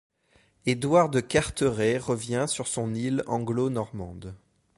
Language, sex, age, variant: French, male, 30-39, Français de métropole